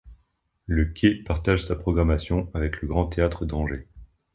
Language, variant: French, Français de métropole